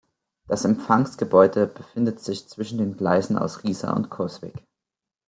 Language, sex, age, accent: German, male, under 19, Deutschland Deutsch